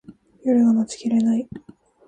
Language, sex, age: Japanese, female, 19-29